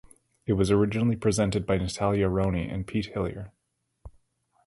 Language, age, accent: English, 30-39, Canadian English